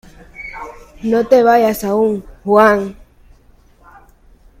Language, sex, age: Spanish, female, 19-29